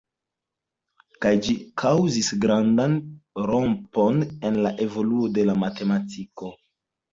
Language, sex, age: Esperanto, male, 19-29